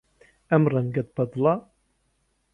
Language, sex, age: Central Kurdish, male, 30-39